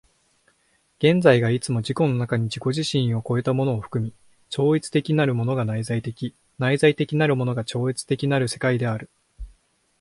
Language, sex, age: Japanese, male, under 19